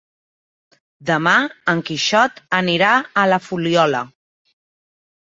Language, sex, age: Catalan, female, 30-39